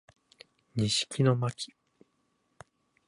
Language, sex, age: Japanese, male, 19-29